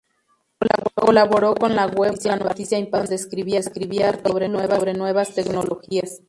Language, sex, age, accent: Spanish, female, 30-39, México